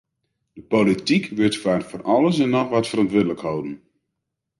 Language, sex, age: Western Frisian, male, 50-59